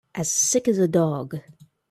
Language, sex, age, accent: English, female, 30-39, United States English